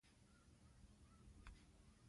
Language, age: Pashto, under 19